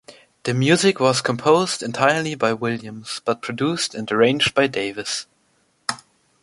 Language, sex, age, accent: English, male, under 19, England English